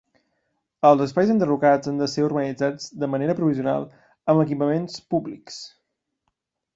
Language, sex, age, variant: Catalan, male, 19-29, Central